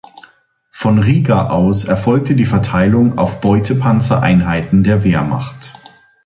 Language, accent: German, Deutschland Deutsch